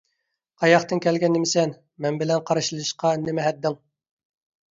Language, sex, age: Uyghur, male, 30-39